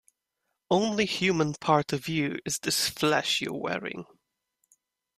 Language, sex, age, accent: English, male, 19-29, England English